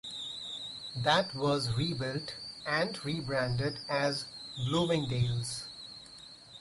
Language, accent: English, India and South Asia (India, Pakistan, Sri Lanka)